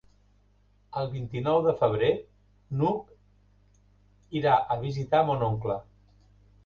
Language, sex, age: Catalan, male, 60-69